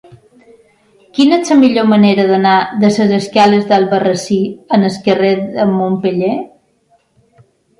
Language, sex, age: Catalan, female, 50-59